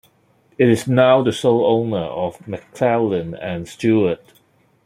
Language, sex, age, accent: English, male, 30-39, Hong Kong English